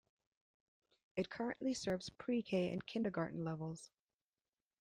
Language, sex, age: English, female, 40-49